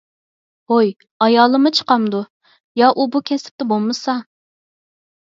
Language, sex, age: Uyghur, female, 30-39